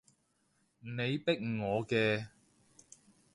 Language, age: Cantonese, 30-39